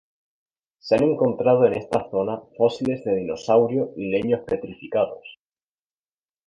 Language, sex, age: Spanish, male, 19-29